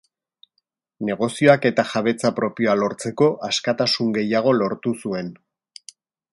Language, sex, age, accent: Basque, male, 50-59, Erdialdekoa edo Nafarra (Gipuzkoa, Nafarroa)